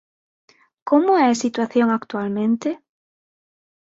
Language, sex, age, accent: Galician, female, 19-29, Atlántico (seseo e gheada); Normativo (estándar)